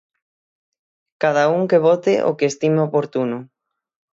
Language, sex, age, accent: Galician, male, 19-29, Atlántico (seseo e gheada); Normativo (estándar)